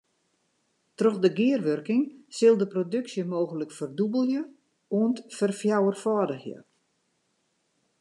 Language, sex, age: Western Frisian, female, 50-59